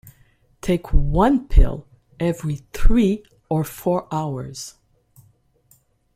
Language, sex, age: English, female, 50-59